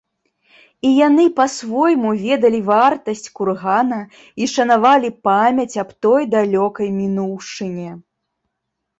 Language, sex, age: Belarusian, female, 30-39